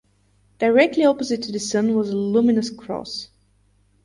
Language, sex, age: English, female, 19-29